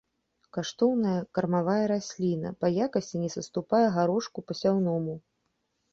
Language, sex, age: Belarusian, female, 30-39